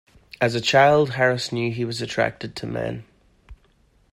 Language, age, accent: English, 30-39, Irish English